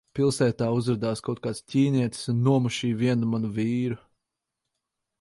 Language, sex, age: Latvian, male, 19-29